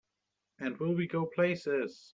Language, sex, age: English, male, 30-39